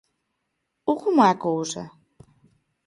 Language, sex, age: Galician, female, 19-29